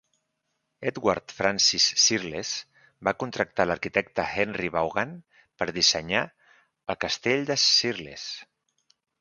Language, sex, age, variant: Catalan, male, 40-49, Central